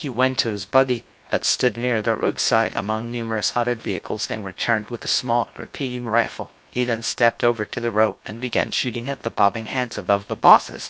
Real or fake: fake